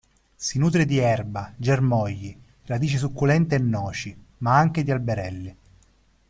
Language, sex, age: Italian, male, 30-39